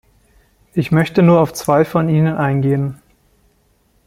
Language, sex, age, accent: German, female, 19-29, Deutschland Deutsch